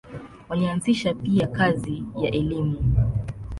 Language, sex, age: Swahili, female, 19-29